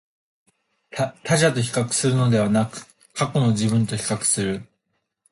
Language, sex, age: Japanese, male, 19-29